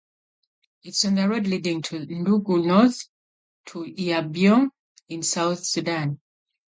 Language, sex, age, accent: English, female, 19-29, England English